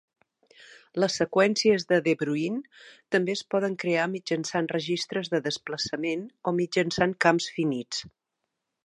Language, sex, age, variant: Catalan, female, 50-59, Central